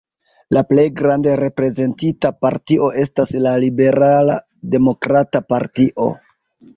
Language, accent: Esperanto, Internacia